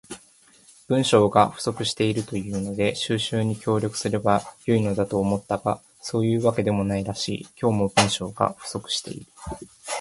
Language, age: Japanese, 19-29